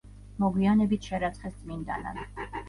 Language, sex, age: Georgian, female, 40-49